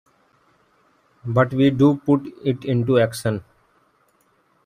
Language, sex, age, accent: English, male, 19-29, India and South Asia (India, Pakistan, Sri Lanka)